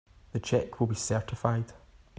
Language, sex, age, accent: English, male, 19-29, Scottish English